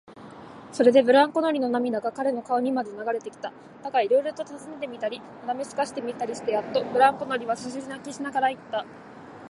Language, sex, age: Japanese, female, 19-29